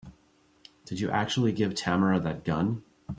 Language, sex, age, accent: English, male, 40-49, United States English